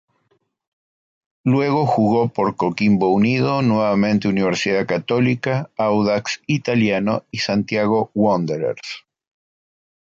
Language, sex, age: Spanish, male, 50-59